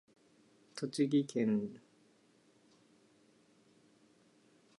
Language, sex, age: Japanese, male, under 19